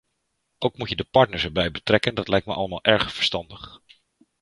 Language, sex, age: Dutch, male, 40-49